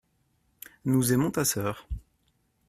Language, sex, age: French, male, 19-29